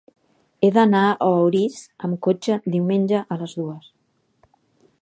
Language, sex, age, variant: Catalan, female, 60-69, Central